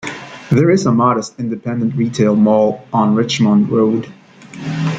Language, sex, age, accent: English, male, 19-29, United States English